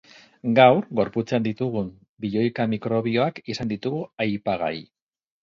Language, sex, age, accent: Basque, male, 40-49, Mendebalekoa (Araba, Bizkaia, Gipuzkoako mendebaleko herri batzuk)